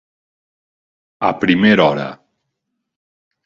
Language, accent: Catalan, valencià